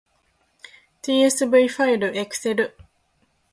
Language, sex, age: Japanese, female, 19-29